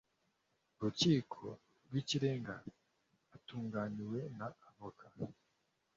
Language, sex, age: Kinyarwanda, male, 19-29